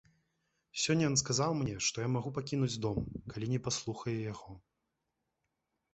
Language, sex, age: Belarusian, male, 19-29